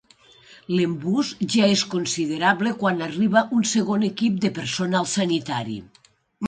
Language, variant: Catalan, Nord-Occidental